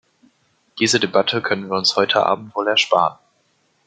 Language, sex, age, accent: German, male, under 19, Deutschland Deutsch